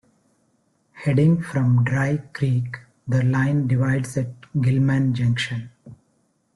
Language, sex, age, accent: English, male, 50-59, India and South Asia (India, Pakistan, Sri Lanka)